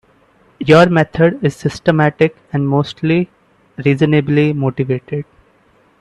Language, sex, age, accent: English, male, 19-29, India and South Asia (India, Pakistan, Sri Lanka)